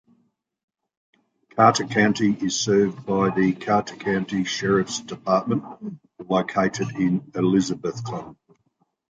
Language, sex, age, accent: English, male, 60-69, Australian English